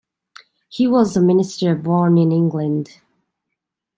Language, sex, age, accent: English, female, 19-29, England English